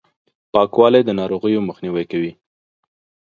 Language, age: Pashto, 30-39